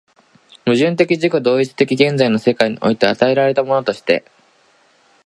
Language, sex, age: Japanese, male, under 19